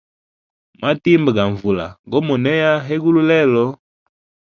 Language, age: Hemba, 19-29